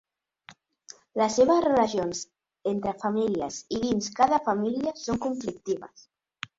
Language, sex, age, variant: Catalan, female, 50-59, Central